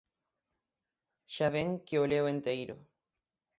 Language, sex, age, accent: Galician, male, 19-29, Atlántico (seseo e gheada); Normativo (estándar)